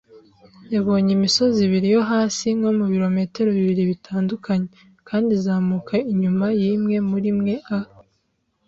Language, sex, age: Kinyarwanda, female, 19-29